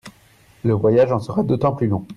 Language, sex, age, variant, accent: French, male, 30-39, Français d'Europe, Français de Belgique